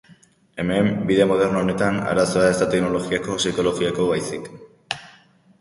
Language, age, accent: Basque, under 19, Erdialdekoa edo Nafarra (Gipuzkoa, Nafarroa)